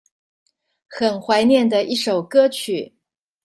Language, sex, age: Chinese, female, 40-49